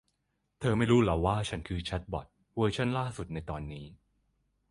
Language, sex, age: Thai, male, 19-29